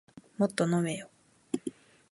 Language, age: Japanese, 19-29